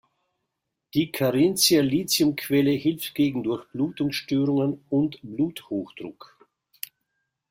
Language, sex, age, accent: German, male, 50-59, Schweizerdeutsch